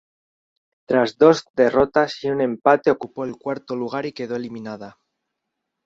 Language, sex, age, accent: Spanish, male, 19-29, España: Centro-Sur peninsular (Madrid, Toledo, Castilla-La Mancha)